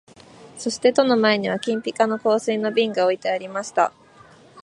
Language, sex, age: Japanese, female, 19-29